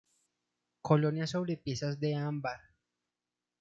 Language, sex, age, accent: Spanish, male, 19-29, Andino-Pacífico: Colombia, Perú, Ecuador, oeste de Bolivia y Venezuela andina